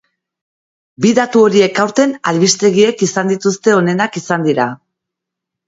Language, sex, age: Basque, female, 40-49